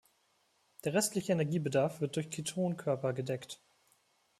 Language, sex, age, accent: German, male, 19-29, Deutschland Deutsch